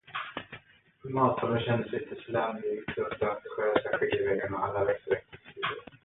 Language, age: Swedish, 30-39